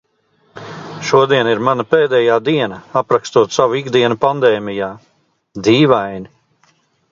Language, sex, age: Latvian, male, 50-59